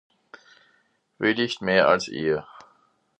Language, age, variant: Swiss German, 50-59, Nordniederàlemmànisch (Rishoffe, Zàwere, Bùsswìller, Hawenau, Brüemt, Stroossbùri, Molse, Dàmbàch, Schlettstàtt, Pfàlzbùri usw.)